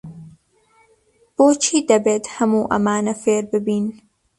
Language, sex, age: Central Kurdish, female, 19-29